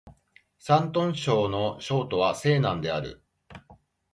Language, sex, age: Japanese, male, 40-49